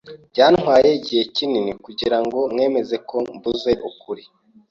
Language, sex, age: Kinyarwanda, male, 19-29